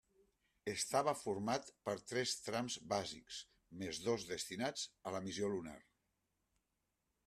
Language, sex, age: Catalan, male, 50-59